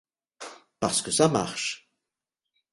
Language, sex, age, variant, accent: French, male, 60-69, Français d'Europe, Français de Belgique